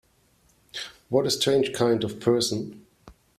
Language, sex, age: English, male, 40-49